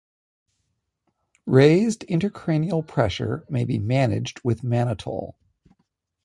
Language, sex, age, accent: English, male, 50-59, United States English